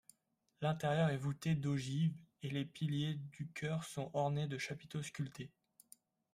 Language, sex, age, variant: French, male, 19-29, Français de métropole